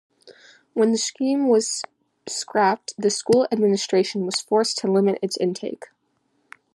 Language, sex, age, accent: English, female, under 19, United States English